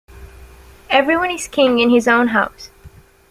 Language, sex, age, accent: English, female, under 19, United States English